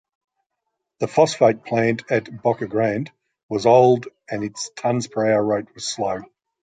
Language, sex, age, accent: English, male, 60-69, Australian English